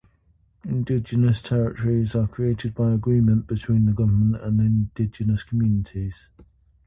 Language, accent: English, England English